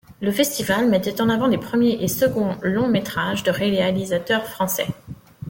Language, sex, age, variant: French, female, 40-49, Français de métropole